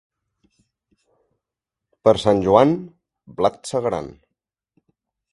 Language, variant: Catalan, Central